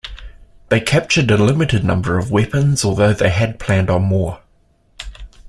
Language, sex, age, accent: English, male, 50-59, New Zealand English